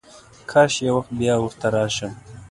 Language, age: Pashto, 19-29